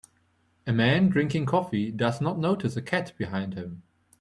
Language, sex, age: English, male, 30-39